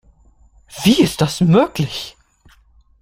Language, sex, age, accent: German, male, 19-29, Deutschland Deutsch